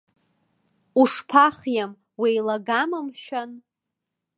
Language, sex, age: Abkhazian, female, 19-29